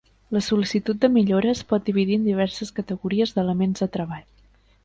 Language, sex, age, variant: Catalan, female, 19-29, Septentrional